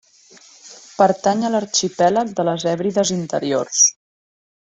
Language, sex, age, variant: Catalan, female, 30-39, Central